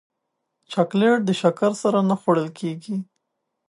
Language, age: Pashto, 19-29